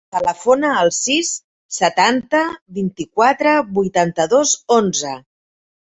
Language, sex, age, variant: Catalan, female, 40-49, Central